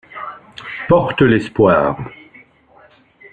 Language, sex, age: French, male, 60-69